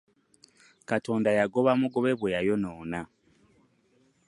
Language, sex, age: Ganda, male, 30-39